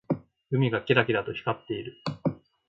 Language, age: Japanese, 19-29